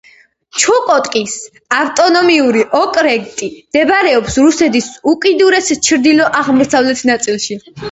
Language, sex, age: Georgian, female, under 19